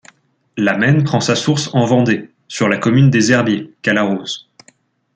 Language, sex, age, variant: French, male, 19-29, Français de métropole